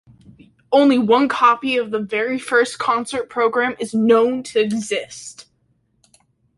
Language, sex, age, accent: English, male, under 19, United States English